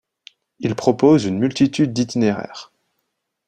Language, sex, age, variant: French, male, 19-29, Français de métropole